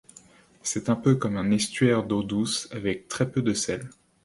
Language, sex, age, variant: French, male, 30-39, Français de métropole